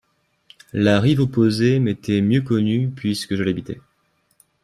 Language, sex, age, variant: French, male, 19-29, Français de métropole